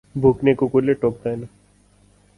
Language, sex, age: Nepali, male, 30-39